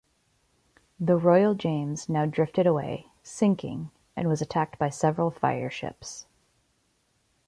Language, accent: English, United States English